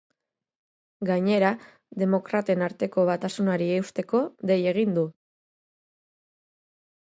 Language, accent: Basque, Erdialdekoa edo Nafarra (Gipuzkoa, Nafarroa)